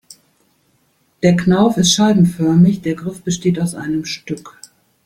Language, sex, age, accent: German, female, 50-59, Deutschland Deutsch